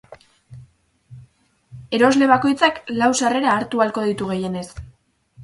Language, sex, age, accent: Basque, female, under 19, Mendebalekoa (Araba, Bizkaia, Gipuzkoako mendebaleko herri batzuk)